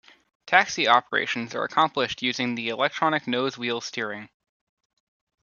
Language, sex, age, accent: English, male, under 19, United States English